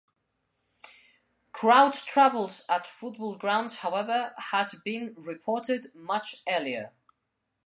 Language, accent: English, England English